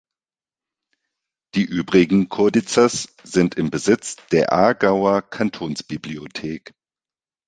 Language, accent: German, Deutschland Deutsch